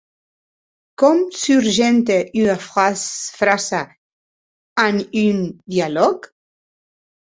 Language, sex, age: Occitan, female, 40-49